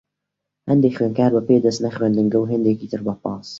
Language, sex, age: Central Kurdish, male, under 19